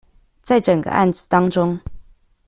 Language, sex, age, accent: Chinese, female, 19-29, 出生地：臺北市